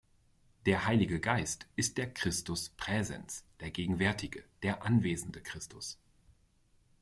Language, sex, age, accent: German, male, 40-49, Deutschland Deutsch